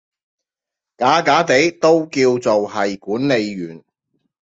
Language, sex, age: Cantonese, male, 40-49